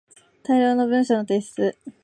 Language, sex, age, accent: Japanese, female, 19-29, 東京